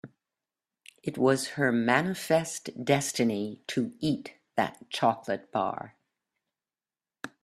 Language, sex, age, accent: English, female, 70-79, United States English